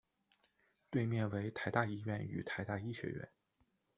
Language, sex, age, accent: Chinese, male, 19-29, 出生地：辽宁省